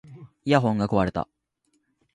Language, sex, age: Japanese, male, 19-29